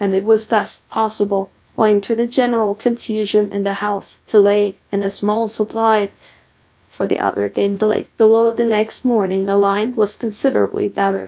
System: TTS, GlowTTS